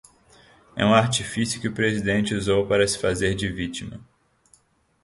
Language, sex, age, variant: Portuguese, male, 19-29, Portuguese (Brasil)